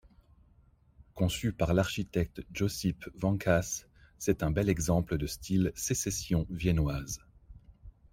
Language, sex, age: French, male, 30-39